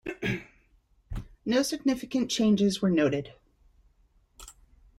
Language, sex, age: English, female, 50-59